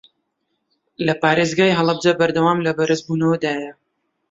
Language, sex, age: Central Kurdish, male, 19-29